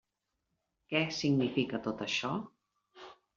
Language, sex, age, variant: Catalan, female, 40-49, Central